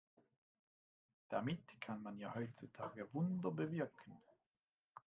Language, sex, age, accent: German, male, 50-59, Schweizerdeutsch